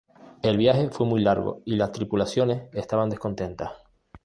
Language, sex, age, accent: Spanish, male, 30-39, España: Islas Canarias